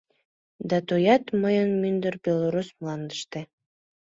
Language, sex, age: Mari, female, under 19